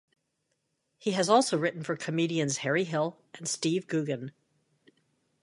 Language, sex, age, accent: English, female, 50-59, United States English